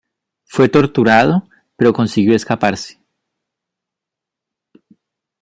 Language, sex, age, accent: Spanish, male, 19-29, Andino-Pacífico: Colombia, Perú, Ecuador, oeste de Bolivia y Venezuela andina